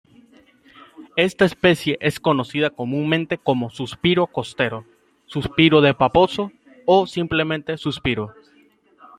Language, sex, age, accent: Spanish, male, under 19, América central